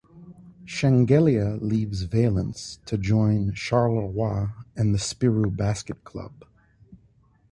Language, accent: English, United States English